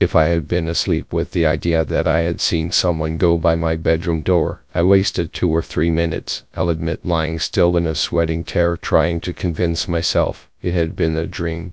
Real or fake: fake